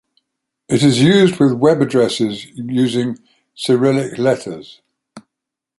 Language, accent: English, England English